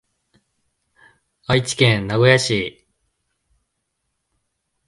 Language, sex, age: Japanese, male, 19-29